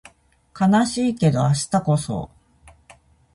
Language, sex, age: Japanese, female, 40-49